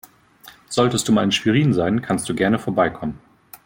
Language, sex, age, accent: German, male, 30-39, Deutschland Deutsch